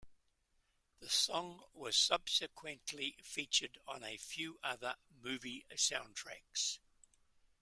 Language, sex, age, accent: English, male, 80-89, New Zealand English